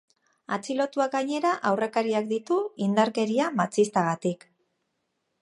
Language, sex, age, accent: Basque, female, 40-49, Mendebalekoa (Araba, Bizkaia, Gipuzkoako mendebaleko herri batzuk)